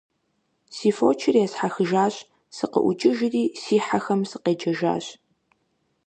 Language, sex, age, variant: Kabardian, female, 19-29, Адыгэбзэ (Къэбэрдей, Кирил, псоми зэдай)